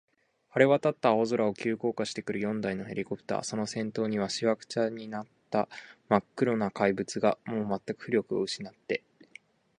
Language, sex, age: Japanese, male, 19-29